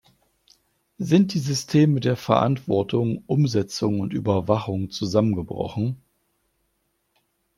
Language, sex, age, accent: German, male, 40-49, Deutschland Deutsch